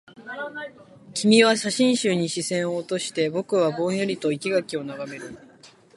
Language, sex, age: Japanese, female, 19-29